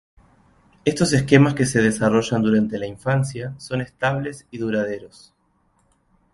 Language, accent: Spanish, Rioplatense: Argentina, Uruguay, este de Bolivia, Paraguay